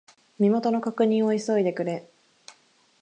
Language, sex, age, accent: Japanese, female, 19-29, 関東